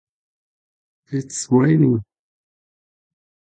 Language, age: English, 60-69